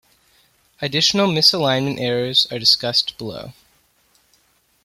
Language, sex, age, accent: English, male, 19-29, United States English